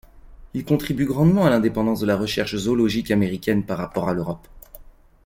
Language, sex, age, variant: French, male, 30-39, Français de métropole